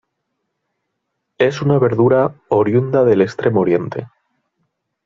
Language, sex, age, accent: Spanish, male, 30-39, España: Centro-Sur peninsular (Madrid, Toledo, Castilla-La Mancha)